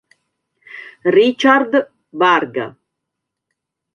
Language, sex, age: Italian, female, 40-49